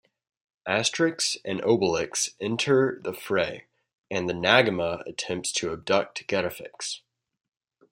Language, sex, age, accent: English, male, under 19, United States English